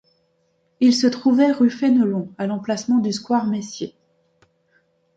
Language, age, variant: French, 19-29, Français de métropole